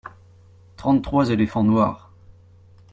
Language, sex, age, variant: French, male, 30-39, Français de métropole